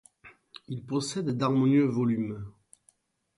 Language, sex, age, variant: French, male, 50-59, Français de métropole